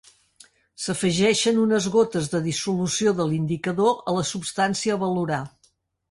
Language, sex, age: Catalan, female, 70-79